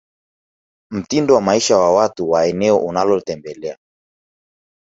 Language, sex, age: Swahili, male, 19-29